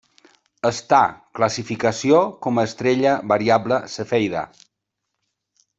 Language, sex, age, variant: Catalan, male, 50-59, Central